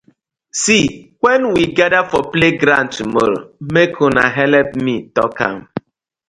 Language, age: Nigerian Pidgin, 30-39